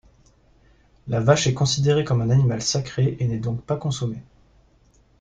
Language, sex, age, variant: French, male, 19-29, Français de métropole